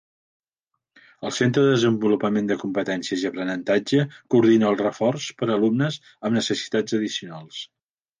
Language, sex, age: Catalan, male, 60-69